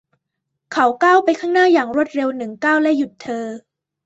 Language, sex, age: Thai, female, under 19